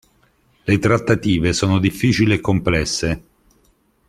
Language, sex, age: Italian, male, 50-59